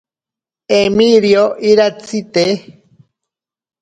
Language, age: Ashéninka Perené, 40-49